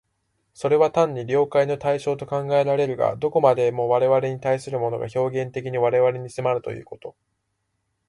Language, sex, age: Japanese, male, 19-29